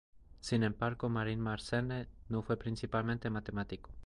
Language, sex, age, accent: Spanish, male, 19-29, Andino-Pacífico: Colombia, Perú, Ecuador, oeste de Bolivia y Venezuela andina